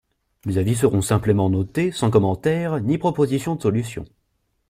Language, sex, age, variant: French, male, 19-29, Français de métropole